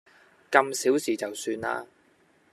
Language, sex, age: Cantonese, male, 30-39